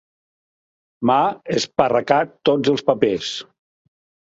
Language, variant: Catalan, Nord-Occidental